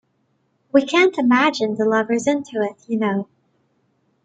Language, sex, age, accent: English, female, 19-29, United States English